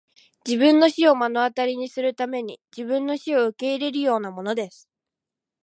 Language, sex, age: Japanese, female, 19-29